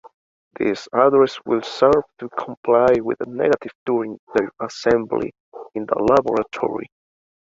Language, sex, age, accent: English, male, 19-29, United States English